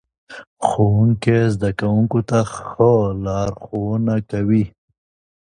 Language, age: Pashto, 40-49